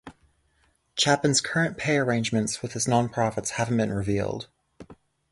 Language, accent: English, United States English